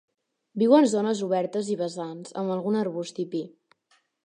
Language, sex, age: Catalan, female, under 19